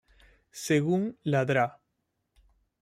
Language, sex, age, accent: Spanish, male, 30-39, Andino-Pacífico: Colombia, Perú, Ecuador, oeste de Bolivia y Venezuela andina